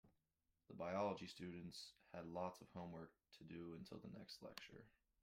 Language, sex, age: English, male, 19-29